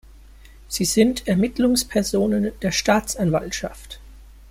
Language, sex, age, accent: German, male, 19-29, Deutschland Deutsch